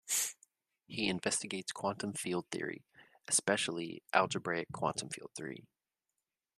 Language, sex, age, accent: English, male, 19-29, United States English